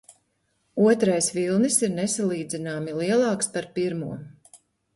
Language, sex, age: Latvian, female, 50-59